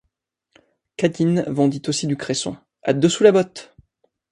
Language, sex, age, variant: French, male, 19-29, Français de métropole